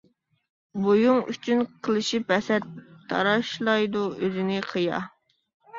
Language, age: Uyghur, 30-39